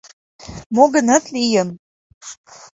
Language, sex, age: Mari, female, 19-29